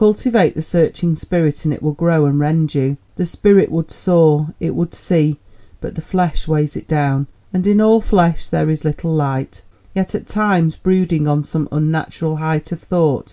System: none